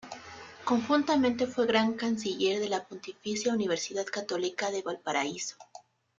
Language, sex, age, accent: Spanish, female, 19-29, México